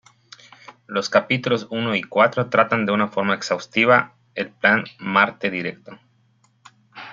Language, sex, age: Spanish, male, 30-39